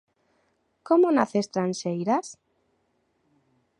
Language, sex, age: Galician, female, 19-29